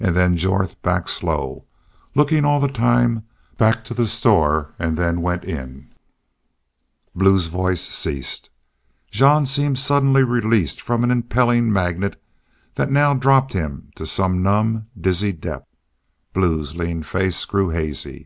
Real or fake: real